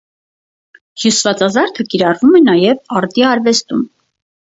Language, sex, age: Armenian, female, 30-39